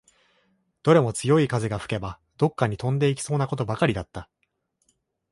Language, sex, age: Japanese, male, 19-29